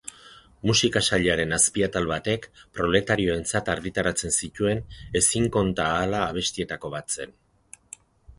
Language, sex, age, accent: Basque, male, 60-69, Erdialdekoa edo Nafarra (Gipuzkoa, Nafarroa)